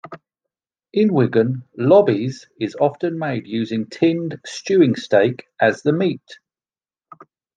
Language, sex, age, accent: English, male, 40-49, England English